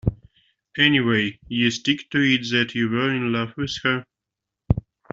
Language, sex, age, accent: English, male, 19-29, United States English